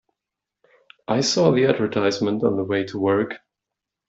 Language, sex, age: English, male, 19-29